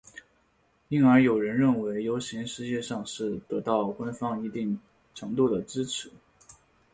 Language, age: Chinese, 19-29